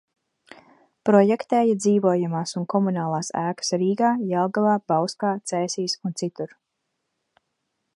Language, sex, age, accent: Latvian, female, 30-39, bez akcenta